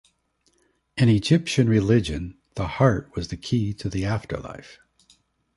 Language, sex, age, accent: English, male, 60-69, United States English